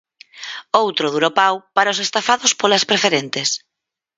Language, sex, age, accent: Galician, female, 30-39, Normativo (estándar)